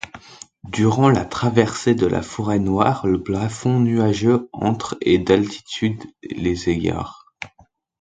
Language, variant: French, Français de métropole